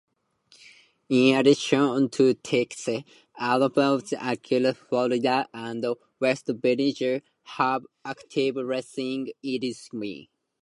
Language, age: English, 19-29